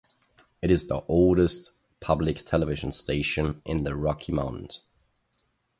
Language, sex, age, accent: English, male, 19-29, United States English